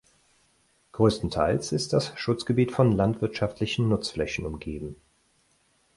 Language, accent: German, Deutschland Deutsch